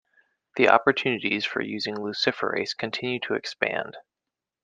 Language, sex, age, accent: English, male, 19-29, United States English